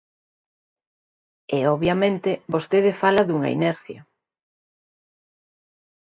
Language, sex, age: Galician, female, 50-59